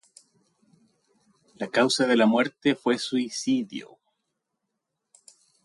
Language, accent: Spanish, Chileno: Chile, Cuyo